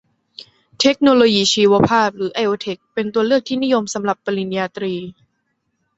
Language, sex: Thai, female